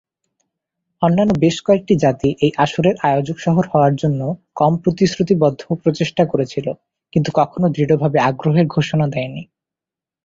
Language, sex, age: Bengali, male, 19-29